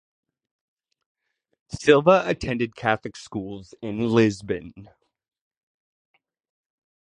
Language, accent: English, United States English